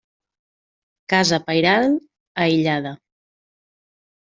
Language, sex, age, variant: Catalan, female, 40-49, Central